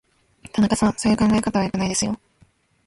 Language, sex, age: Japanese, female, 19-29